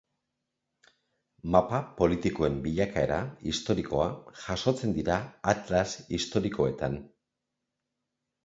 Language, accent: Basque, Erdialdekoa edo Nafarra (Gipuzkoa, Nafarroa)